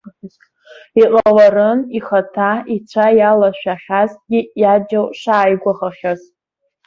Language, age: Abkhazian, under 19